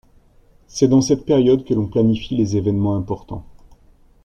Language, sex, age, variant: French, male, 40-49, Français de métropole